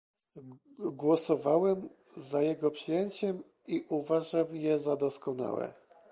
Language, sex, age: Polish, male, 30-39